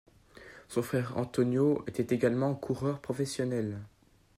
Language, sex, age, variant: French, male, under 19, Français de métropole